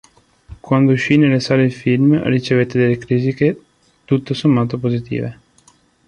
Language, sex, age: Italian, male, 19-29